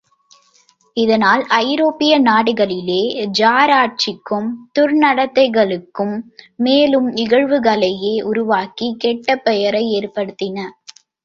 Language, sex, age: Tamil, female, under 19